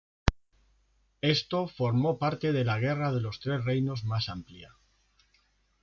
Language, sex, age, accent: Spanish, male, 40-49, España: Centro-Sur peninsular (Madrid, Toledo, Castilla-La Mancha)